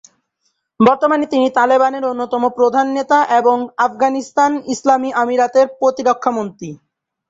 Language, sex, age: Bengali, male, 19-29